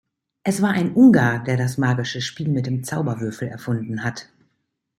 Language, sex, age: German, female, 50-59